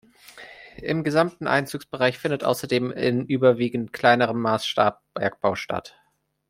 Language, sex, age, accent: German, male, 19-29, Deutschland Deutsch